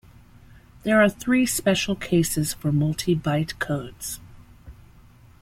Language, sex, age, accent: English, female, 40-49, United States English